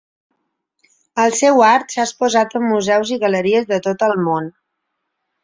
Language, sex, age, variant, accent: Catalan, female, 40-49, Balear, mallorquí; Palma